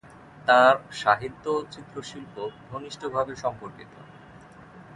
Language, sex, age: Bengali, male, 30-39